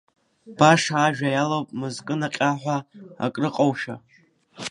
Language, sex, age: Abkhazian, female, 30-39